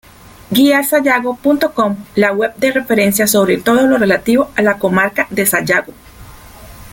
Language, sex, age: Spanish, female, 30-39